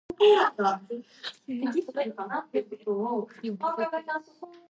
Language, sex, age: Tatar, female, under 19